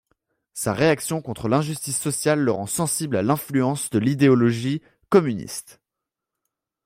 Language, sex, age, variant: French, male, under 19, Français de métropole